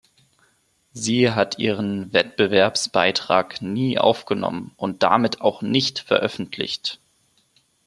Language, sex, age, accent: German, male, 19-29, Deutschland Deutsch